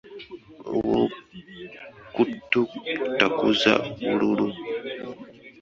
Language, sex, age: Ganda, male, 19-29